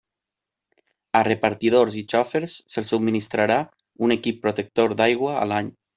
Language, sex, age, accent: Catalan, male, 30-39, valencià